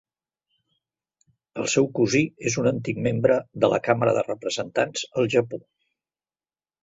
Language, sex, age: Catalan, male, 70-79